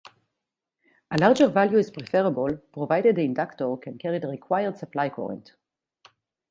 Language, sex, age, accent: English, female, 40-49, Israeli